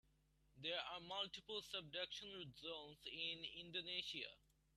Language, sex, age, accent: English, male, under 19, United States English